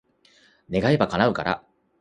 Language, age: Japanese, 30-39